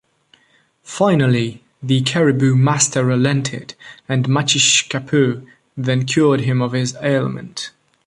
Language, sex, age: English, male, 19-29